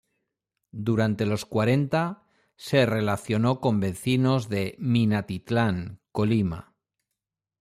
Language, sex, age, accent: Spanish, male, 50-59, España: Norte peninsular (Asturias, Castilla y León, Cantabria, País Vasco, Navarra, Aragón, La Rioja, Guadalajara, Cuenca)